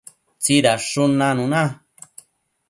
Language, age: Matsés, 30-39